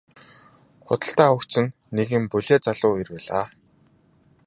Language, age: Mongolian, 19-29